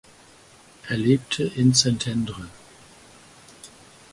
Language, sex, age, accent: German, male, 50-59, Deutschland Deutsch